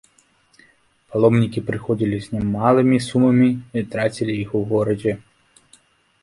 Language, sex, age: Belarusian, male, 19-29